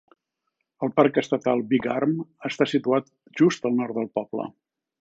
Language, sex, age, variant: Catalan, male, 60-69, Central